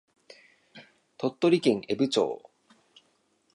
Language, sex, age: Japanese, male, 19-29